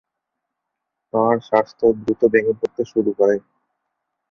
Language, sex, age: Bengali, male, under 19